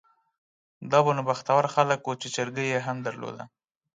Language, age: Pashto, 19-29